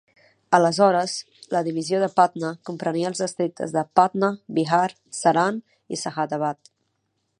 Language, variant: Catalan, Central